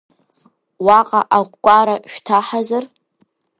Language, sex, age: Abkhazian, female, under 19